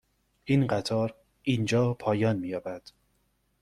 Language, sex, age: Persian, male, 19-29